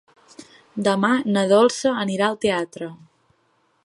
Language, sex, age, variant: Catalan, female, 19-29, Central